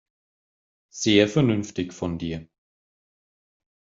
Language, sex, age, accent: German, male, 40-49, Deutschland Deutsch